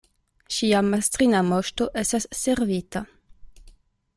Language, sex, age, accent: Esperanto, female, 19-29, Internacia